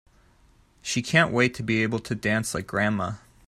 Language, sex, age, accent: English, male, 30-39, United States English